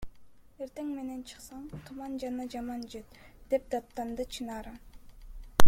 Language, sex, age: Kyrgyz, female, 19-29